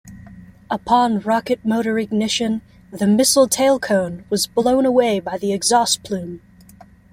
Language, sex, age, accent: English, female, 19-29, United States English